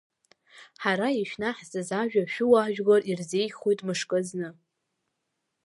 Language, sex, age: Abkhazian, female, under 19